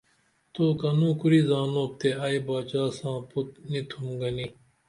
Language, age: Dameli, 40-49